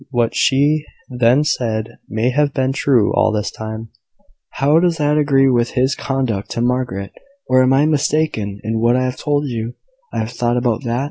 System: none